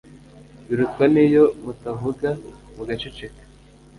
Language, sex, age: Kinyarwanda, male, 19-29